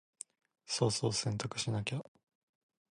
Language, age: Japanese, 19-29